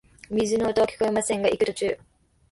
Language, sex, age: Japanese, female, under 19